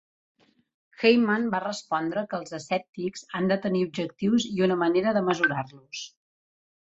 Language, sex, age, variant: Catalan, female, 40-49, Central